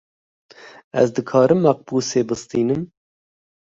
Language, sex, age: Kurdish, male, 30-39